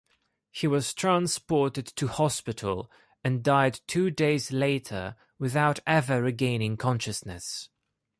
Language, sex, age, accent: English, male, 19-29, England English